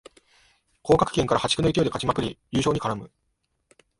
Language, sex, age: Japanese, male, 19-29